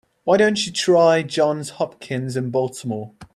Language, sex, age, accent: English, male, 19-29, England English